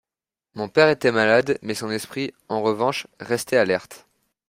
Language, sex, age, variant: French, male, 19-29, Français de métropole